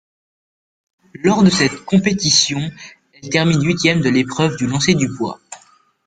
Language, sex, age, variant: French, male, under 19, Français de métropole